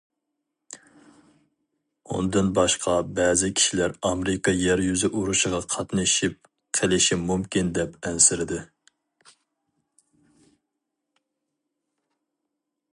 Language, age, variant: Uyghur, 19-29, ئۇيغۇر تىلى